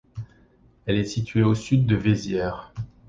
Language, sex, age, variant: French, male, 40-49, Français de métropole